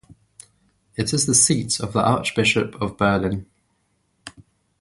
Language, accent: English, England English